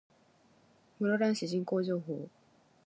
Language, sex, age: Japanese, female, 19-29